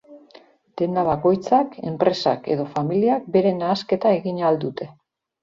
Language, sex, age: Basque, female, 40-49